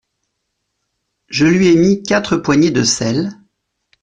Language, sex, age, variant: French, male, 40-49, Français de métropole